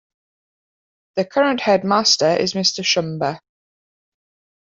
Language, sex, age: English, female, 19-29